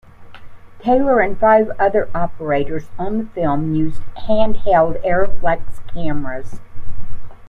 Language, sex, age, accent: English, female, 70-79, United States English